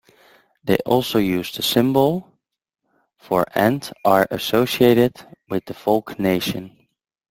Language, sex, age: English, male, 30-39